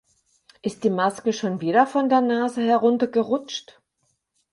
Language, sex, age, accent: German, female, 50-59, Deutschland Deutsch